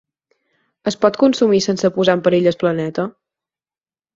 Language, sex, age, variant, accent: Catalan, female, 19-29, Balear, menorquí